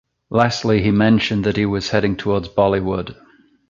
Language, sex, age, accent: English, male, 50-59, England English